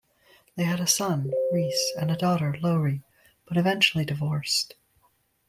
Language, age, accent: English, under 19, United States English